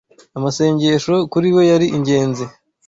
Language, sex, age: Kinyarwanda, male, 19-29